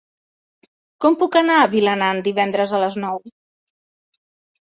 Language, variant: Catalan, Central